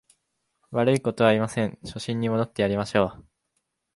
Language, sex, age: Japanese, male, 19-29